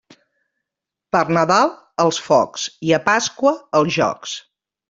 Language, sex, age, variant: Catalan, female, 50-59, Central